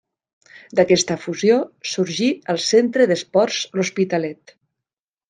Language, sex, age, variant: Catalan, female, 50-59, Nord-Occidental